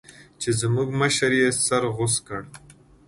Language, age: Pashto, 19-29